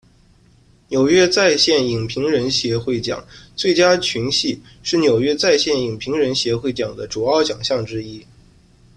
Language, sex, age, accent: Chinese, male, 19-29, 出生地：江苏省